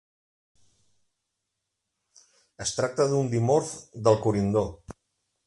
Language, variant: Catalan, Central